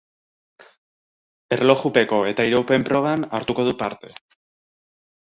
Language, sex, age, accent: Basque, male, 30-39, Erdialdekoa edo Nafarra (Gipuzkoa, Nafarroa)